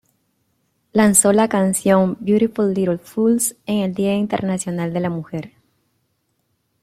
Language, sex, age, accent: Spanish, female, 30-39, América central